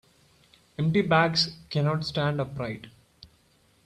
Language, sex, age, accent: English, male, 19-29, India and South Asia (India, Pakistan, Sri Lanka)